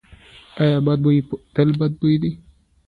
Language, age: Pashto, under 19